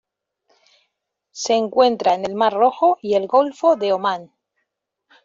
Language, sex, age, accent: Spanish, female, 40-49, España: Norte peninsular (Asturias, Castilla y León, Cantabria, País Vasco, Navarra, Aragón, La Rioja, Guadalajara, Cuenca)